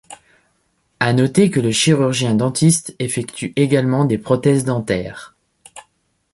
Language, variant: French, Français de métropole